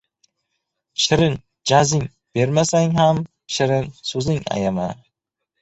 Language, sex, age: Uzbek, male, 19-29